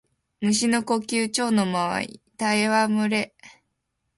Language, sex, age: Japanese, female, 19-29